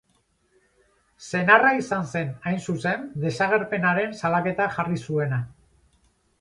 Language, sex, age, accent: Basque, male, 50-59, Mendebalekoa (Araba, Bizkaia, Gipuzkoako mendebaleko herri batzuk)